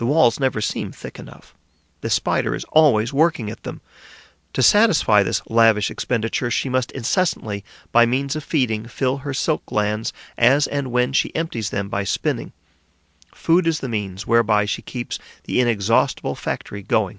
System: none